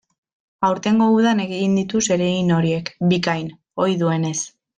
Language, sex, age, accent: Basque, female, 19-29, Mendebalekoa (Araba, Bizkaia, Gipuzkoako mendebaleko herri batzuk)